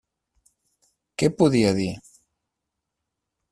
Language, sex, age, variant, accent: Catalan, male, 40-49, Central, central